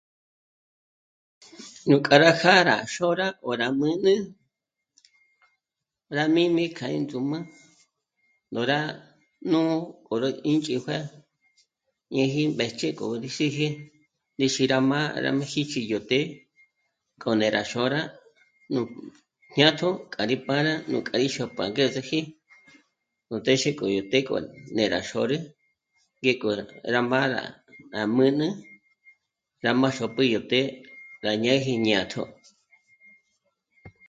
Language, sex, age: Michoacán Mazahua, female, 50-59